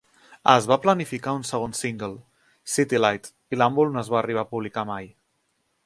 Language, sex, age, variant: Catalan, male, 30-39, Central